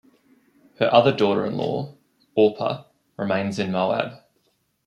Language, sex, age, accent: English, male, 19-29, Australian English